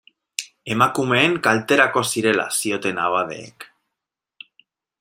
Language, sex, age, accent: Basque, male, 30-39, Mendebalekoa (Araba, Bizkaia, Gipuzkoako mendebaleko herri batzuk)